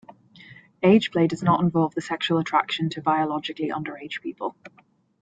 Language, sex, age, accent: English, female, 19-29, Irish English